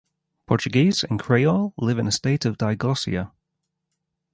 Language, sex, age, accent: English, male, 30-39, Australian English